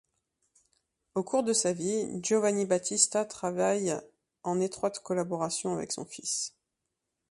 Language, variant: French, Français de métropole